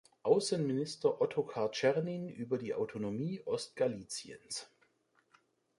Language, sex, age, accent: German, male, 30-39, Deutschland Deutsch